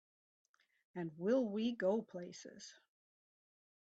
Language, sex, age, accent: English, female, 70-79, United States English